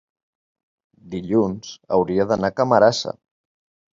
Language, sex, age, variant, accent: Catalan, male, 19-29, Central, central